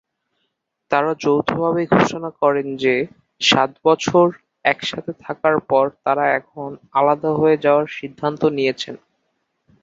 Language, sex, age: Bengali, male, 19-29